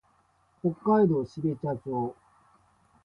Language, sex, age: Japanese, male, 40-49